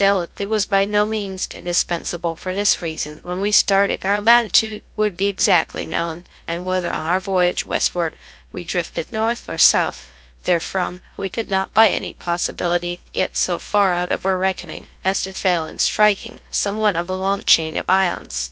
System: TTS, GlowTTS